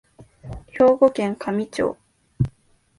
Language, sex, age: Japanese, female, 19-29